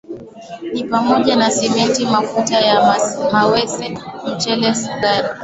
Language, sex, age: Swahili, female, 19-29